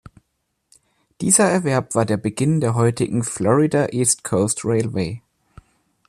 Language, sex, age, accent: German, male, 19-29, Deutschland Deutsch